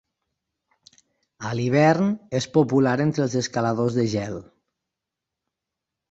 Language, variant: Catalan, Nord-Occidental